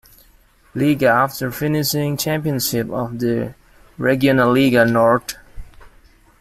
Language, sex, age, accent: English, male, 19-29, United States English